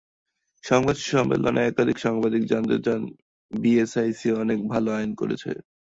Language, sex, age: Bengali, male, 19-29